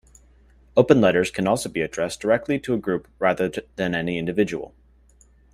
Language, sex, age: English, male, 19-29